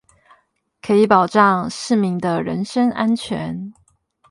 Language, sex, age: Chinese, female, 30-39